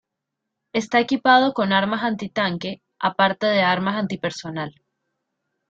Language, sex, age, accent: Spanish, female, 19-29, Caribe: Cuba, Venezuela, Puerto Rico, República Dominicana, Panamá, Colombia caribeña, México caribeño, Costa del golfo de México